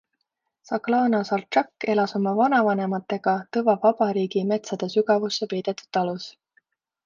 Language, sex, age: Estonian, female, 30-39